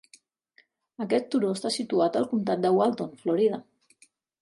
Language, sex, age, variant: Catalan, female, 40-49, Central